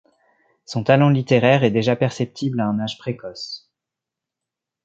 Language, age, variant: French, 19-29, Français de métropole